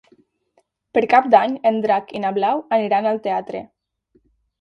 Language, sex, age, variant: Catalan, female, 19-29, Nord-Occidental